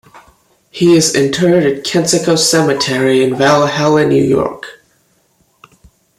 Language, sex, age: English, male, 19-29